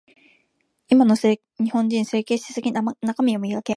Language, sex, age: Japanese, female, 19-29